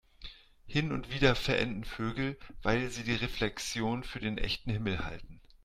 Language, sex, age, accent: German, male, 40-49, Deutschland Deutsch